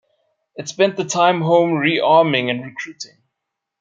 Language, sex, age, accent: English, male, 30-39, Southern African (South Africa, Zimbabwe, Namibia)